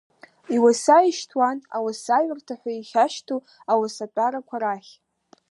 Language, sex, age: Abkhazian, female, under 19